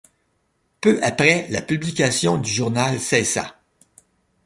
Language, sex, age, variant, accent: French, male, 60-69, Français d'Amérique du Nord, Français du Canada